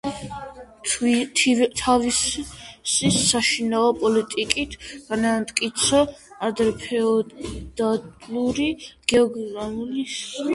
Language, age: Georgian, 19-29